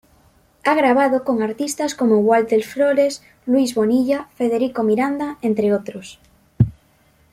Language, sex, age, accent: Spanish, female, under 19, España: Norte peninsular (Asturias, Castilla y León, Cantabria, País Vasco, Navarra, Aragón, La Rioja, Guadalajara, Cuenca)